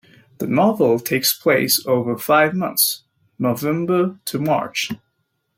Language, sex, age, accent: English, male, 30-39, United States English